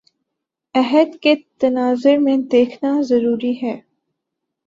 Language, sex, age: Urdu, female, 19-29